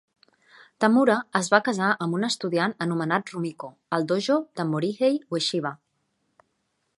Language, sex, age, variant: Catalan, female, 40-49, Central